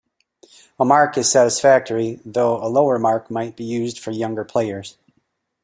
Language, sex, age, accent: English, male, 50-59, United States English